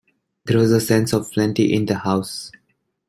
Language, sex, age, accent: English, male, 19-29, India and South Asia (India, Pakistan, Sri Lanka)